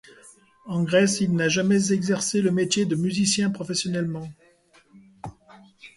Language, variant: French, Français de métropole